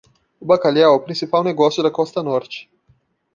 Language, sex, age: Portuguese, male, 30-39